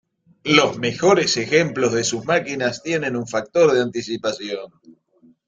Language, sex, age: Spanish, male, 40-49